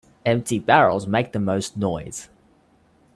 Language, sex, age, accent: English, male, 19-29, Australian English